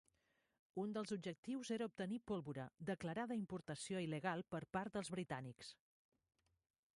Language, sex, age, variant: Catalan, female, 40-49, Central